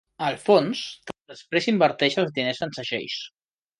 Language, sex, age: Catalan, male, 30-39